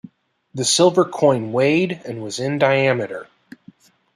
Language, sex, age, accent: English, male, 30-39, United States English